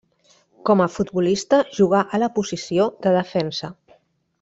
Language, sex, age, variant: Catalan, female, 40-49, Central